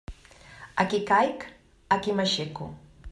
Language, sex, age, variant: Catalan, female, 50-59, Central